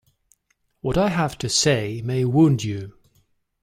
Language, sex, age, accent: English, male, 40-49, England English